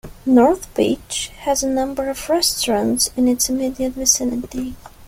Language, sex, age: English, female, 19-29